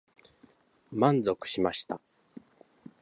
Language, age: Japanese, 40-49